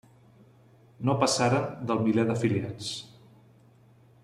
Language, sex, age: Catalan, male, 40-49